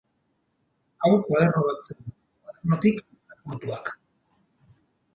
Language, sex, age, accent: Basque, male, 40-49, Mendebalekoa (Araba, Bizkaia, Gipuzkoako mendebaleko herri batzuk)